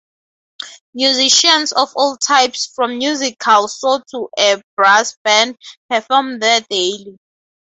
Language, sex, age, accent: English, female, 19-29, Southern African (South Africa, Zimbabwe, Namibia)